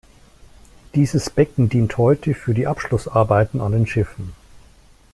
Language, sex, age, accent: German, male, 50-59, Deutschland Deutsch